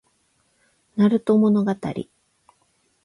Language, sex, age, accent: Japanese, female, 50-59, 関西; 関東